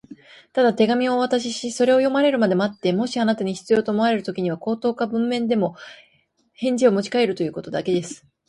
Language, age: Japanese, 19-29